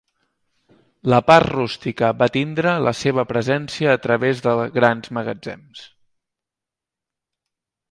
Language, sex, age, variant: Catalan, male, 19-29, Central